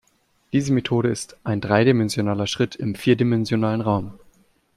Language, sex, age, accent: German, male, 19-29, Deutschland Deutsch